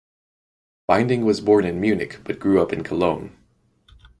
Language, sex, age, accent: English, male, 19-29, United States English